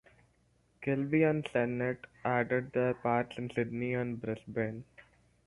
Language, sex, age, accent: English, male, under 19, India and South Asia (India, Pakistan, Sri Lanka)